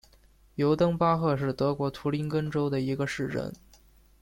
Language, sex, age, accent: Chinese, male, 19-29, 出生地：江苏省